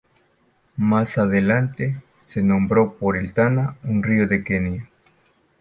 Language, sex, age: Spanish, male, 50-59